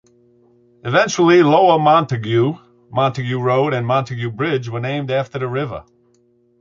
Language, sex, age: English, male, 60-69